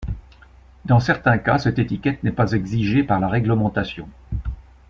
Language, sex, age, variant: French, male, 60-69, Français de métropole